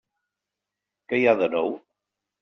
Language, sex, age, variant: Catalan, male, 70-79, Septentrional